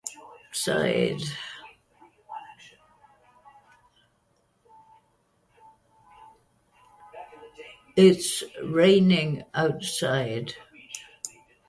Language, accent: English, England English